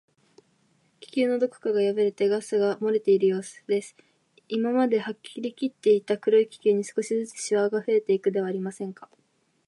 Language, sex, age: Japanese, female, 19-29